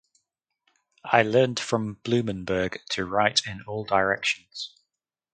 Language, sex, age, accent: English, male, 30-39, England English